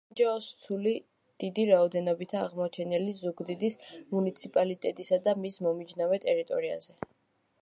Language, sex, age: Georgian, female, under 19